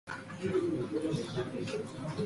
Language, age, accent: Chinese, 19-29, 出生地：北京市